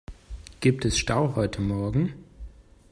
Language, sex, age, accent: German, male, 30-39, Deutschland Deutsch